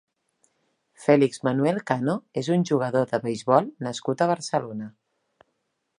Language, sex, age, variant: Catalan, female, 40-49, Central